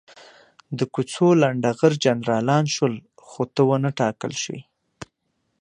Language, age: Pashto, 30-39